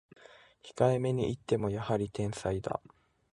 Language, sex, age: Japanese, male, 19-29